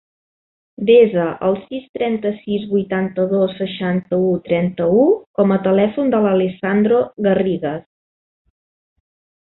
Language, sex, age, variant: Catalan, female, 40-49, Central